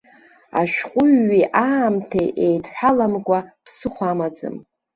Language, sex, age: Abkhazian, female, 40-49